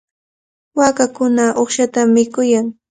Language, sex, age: Cajatambo North Lima Quechua, female, 30-39